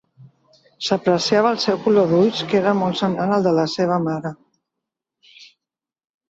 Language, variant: Catalan, Central